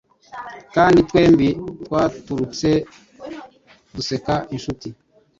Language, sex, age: Kinyarwanda, female, 19-29